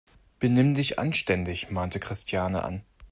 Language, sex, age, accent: German, male, 19-29, Deutschland Deutsch